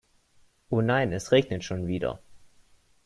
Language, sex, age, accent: German, male, 19-29, Deutschland Deutsch